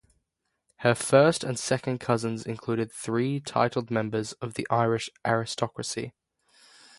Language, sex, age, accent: English, male, under 19, Australian English; Canadian English